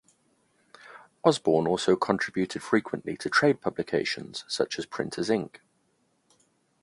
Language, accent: English, England English